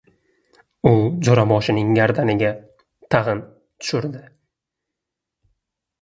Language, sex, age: Uzbek, male, 19-29